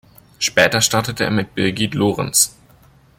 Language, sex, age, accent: German, male, 19-29, Deutschland Deutsch